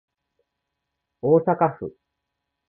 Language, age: Japanese, 40-49